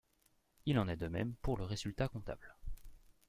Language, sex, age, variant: French, male, 19-29, Français de métropole